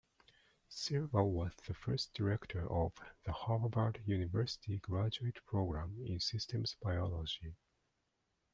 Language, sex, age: English, male, 40-49